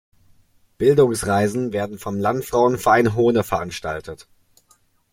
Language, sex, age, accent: German, male, under 19, Deutschland Deutsch